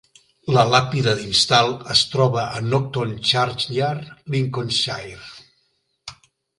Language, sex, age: Catalan, male, 70-79